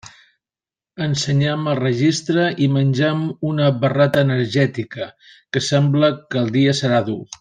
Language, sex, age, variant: Catalan, male, 50-59, Balear